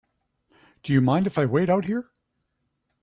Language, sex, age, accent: English, male, 40-49, United States English